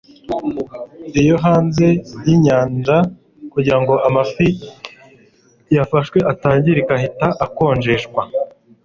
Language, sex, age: Kinyarwanda, male, 19-29